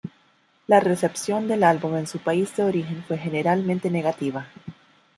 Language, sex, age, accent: Spanish, female, 30-39, América central